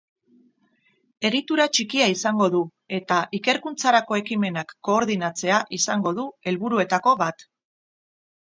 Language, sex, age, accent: Basque, female, 50-59, Erdialdekoa edo Nafarra (Gipuzkoa, Nafarroa)